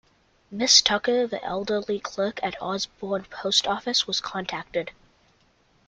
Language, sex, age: English, male, under 19